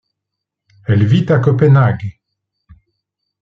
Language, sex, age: French, male, 40-49